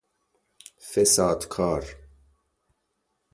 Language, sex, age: Persian, male, 30-39